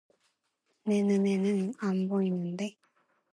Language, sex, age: Korean, female, 19-29